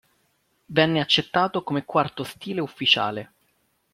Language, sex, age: Italian, male, 30-39